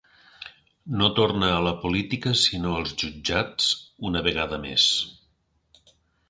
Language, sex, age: Catalan, male, 50-59